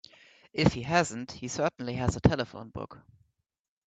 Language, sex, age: English, male, under 19